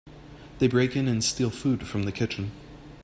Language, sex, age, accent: English, male, 19-29, United States English